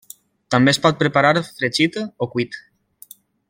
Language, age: Catalan, 19-29